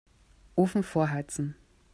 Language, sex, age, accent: German, female, 30-39, Österreichisches Deutsch